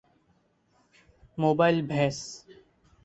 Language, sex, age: Bengali, male, 19-29